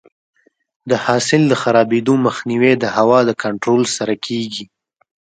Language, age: Pashto, 19-29